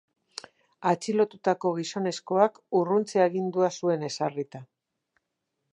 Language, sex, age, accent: Basque, female, 60-69, Mendebalekoa (Araba, Bizkaia, Gipuzkoako mendebaleko herri batzuk)